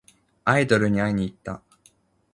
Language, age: Japanese, 19-29